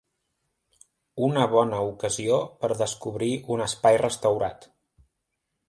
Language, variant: Catalan, Central